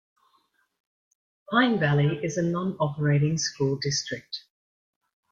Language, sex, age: English, female, 50-59